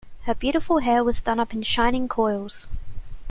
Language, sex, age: English, female, 19-29